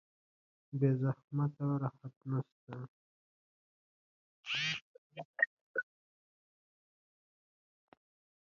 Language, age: Pashto, 19-29